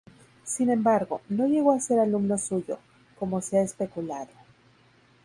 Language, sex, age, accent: Spanish, female, 30-39, México